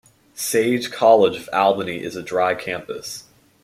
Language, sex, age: English, male, under 19